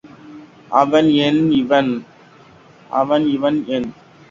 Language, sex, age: Tamil, male, under 19